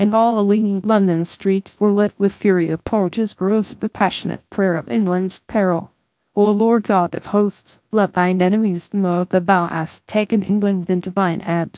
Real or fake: fake